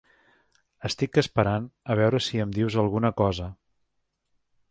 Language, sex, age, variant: Catalan, male, 50-59, Central